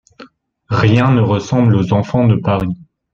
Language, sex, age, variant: French, male, 19-29, Français de métropole